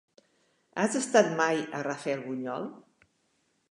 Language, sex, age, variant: Catalan, female, 70-79, Central